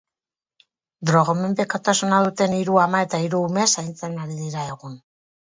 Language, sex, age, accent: Basque, female, 50-59, Mendebalekoa (Araba, Bizkaia, Gipuzkoako mendebaleko herri batzuk)